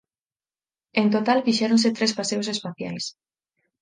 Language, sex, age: Galician, female, 19-29